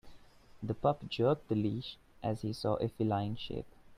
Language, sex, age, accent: English, male, 19-29, India and South Asia (India, Pakistan, Sri Lanka)